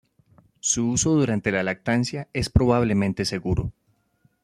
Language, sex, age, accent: Spanish, male, 30-39, Andino-Pacífico: Colombia, Perú, Ecuador, oeste de Bolivia y Venezuela andina